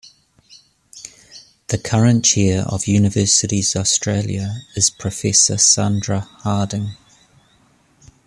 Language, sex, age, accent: English, male, 50-59, New Zealand English